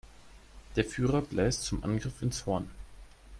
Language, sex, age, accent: German, male, under 19, Deutschland Deutsch